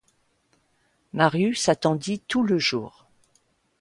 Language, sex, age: French, female, 60-69